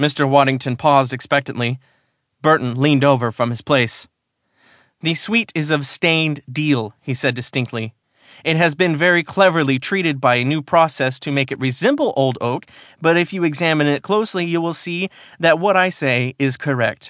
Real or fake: real